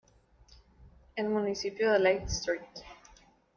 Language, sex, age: Spanish, female, 19-29